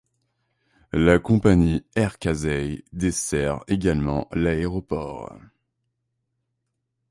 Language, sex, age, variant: French, male, 19-29, Français de métropole